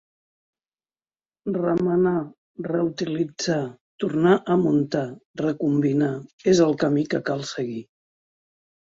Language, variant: Catalan, Central